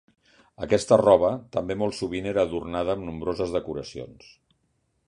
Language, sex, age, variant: Catalan, male, 60-69, Central